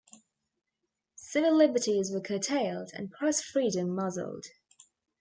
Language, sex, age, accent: English, female, 19-29, Australian English